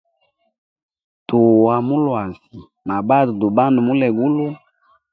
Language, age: Hemba, 19-29